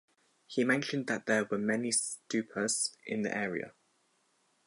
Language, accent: English, England English